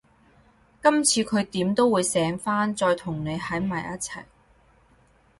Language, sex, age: Cantonese, female, 19-29